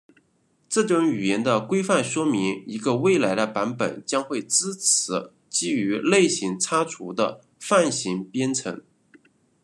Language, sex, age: Chinese, male, 30-39